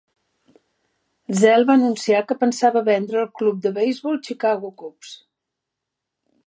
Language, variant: Catalan, Central